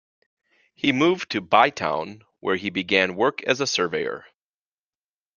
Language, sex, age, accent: English, male, 40-49, United States English